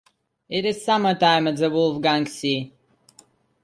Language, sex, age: English, male, under 19